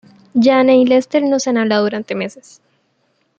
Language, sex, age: Spanish, male, 90+